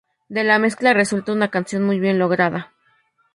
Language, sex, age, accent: Spanish, female, 19-29, México